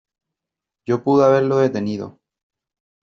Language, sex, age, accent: Spanish, male, 30-39, Chileno: Chile, Cuyo